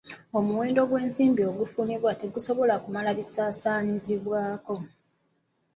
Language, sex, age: Ganda, female, 30-39